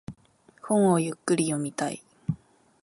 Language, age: Japanese, 19-29